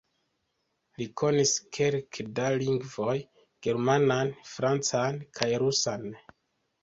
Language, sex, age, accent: Esperanto, male, 30-39, Internacia